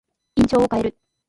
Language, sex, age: Japanese, female, 40-49